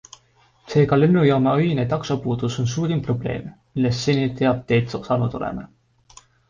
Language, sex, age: Estonian, male, 19-29